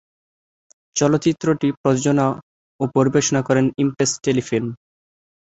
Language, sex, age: Bengali, male, 19-29